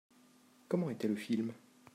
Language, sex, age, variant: French, male, 40-49, Français de métropole